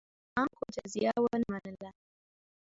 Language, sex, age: Pashto, female, under 19